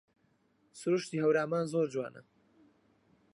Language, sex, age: Central Kurdish, male, 19-29